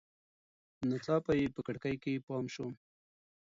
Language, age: Pashto, 30-39